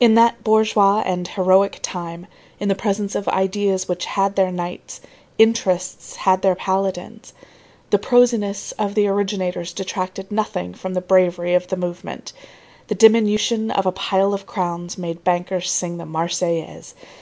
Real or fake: real